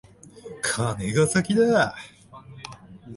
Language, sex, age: Japanese, male, 19-29